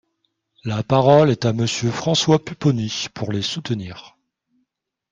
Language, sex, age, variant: French, male, 30-39, Français de métropole